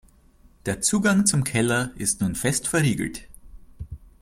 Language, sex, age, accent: German, male, 30-39, Österreichisches Deutsch